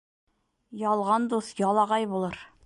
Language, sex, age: Bashkir, female, 50-59